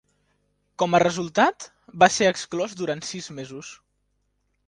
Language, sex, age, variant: Catalan, male, 19-29, Central